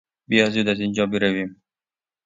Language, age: Persian, 30-39